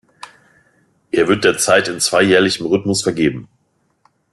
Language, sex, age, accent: German, male, 40-49, Deutschland Deutsch